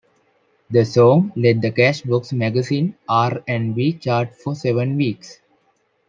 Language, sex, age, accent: English, male, 19-29, India and South Asia (India, Pakistan, Sri Lanka)